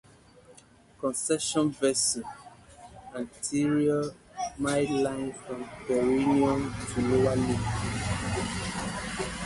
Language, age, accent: English, 30-39, United States English; England English